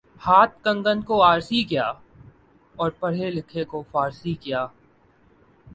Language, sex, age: Urdu, male, 19-29